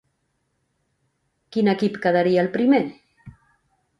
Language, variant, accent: Catalan, Central, central